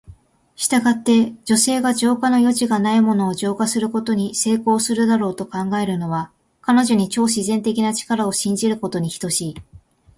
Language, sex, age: Japanese, female, 19-29